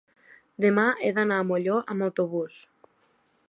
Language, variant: Catalan, Septentrional